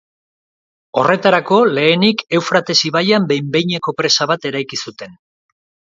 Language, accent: Basque, Erdialdekoa edo Nafarra (Gipuzkoa, Nafarroa)